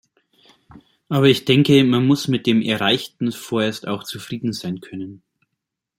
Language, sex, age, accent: German, male, 30-39, Deutschland Deutsch